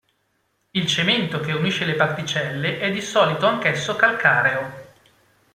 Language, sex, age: Italian, male, 40-49